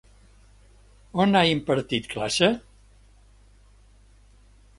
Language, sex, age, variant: Catalan, male, 70-79, Central